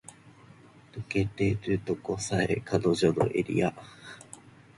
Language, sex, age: Japanese, male, 19-29